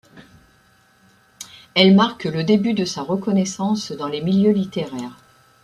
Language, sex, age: French, female, 60-69